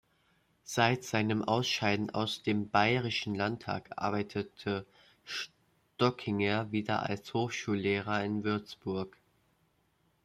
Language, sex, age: German, male, under 19